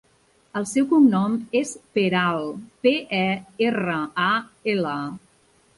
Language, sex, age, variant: Catalan, female, 40-49, Central